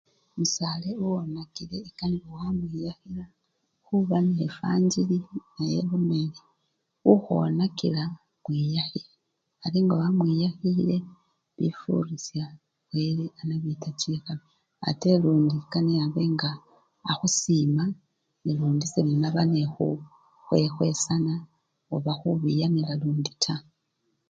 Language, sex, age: Luyia, female, 30-39